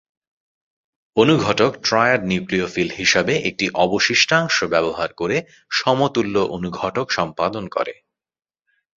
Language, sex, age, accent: Bengali, male, 30-39, চলিত